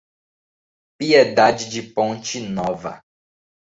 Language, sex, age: Portuguese, male, 19-29